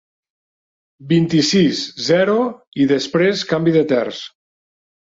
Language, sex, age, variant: Catalan, male, 40-49, Nord-Occidental